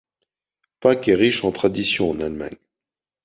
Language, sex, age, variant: French, male, 30-39, Français de métropole